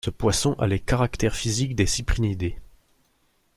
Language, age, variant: French, 30-39, Français de métropole